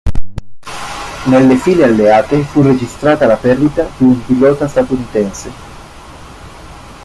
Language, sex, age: Italian, male, 50-59